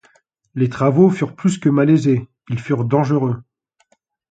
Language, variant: French, Français de métropole